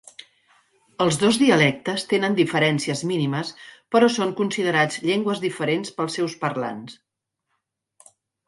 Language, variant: Catalan, Central